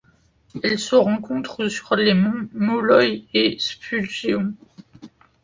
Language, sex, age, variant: French, male, under 19, Français de métropole